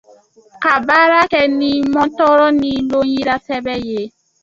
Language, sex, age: Dyula, female, 19-29